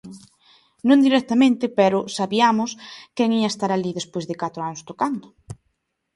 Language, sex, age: Galician, female, 19-29